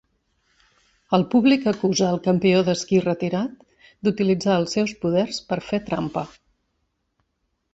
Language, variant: Catalan, Central